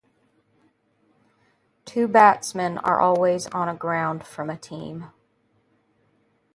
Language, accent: English, United States English